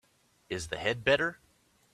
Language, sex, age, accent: English, male, 40-49, United States English